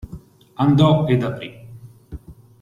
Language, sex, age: Italian, male, 40-49